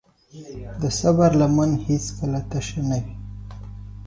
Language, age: Pashto, 19-29